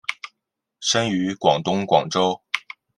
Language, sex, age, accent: Chinese, male, 19-29, 出生地：江苏省